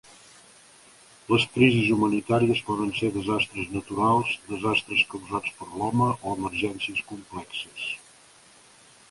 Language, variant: Catalan, Central